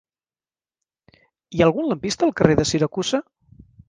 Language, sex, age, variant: Catalan, male, 50-59, Central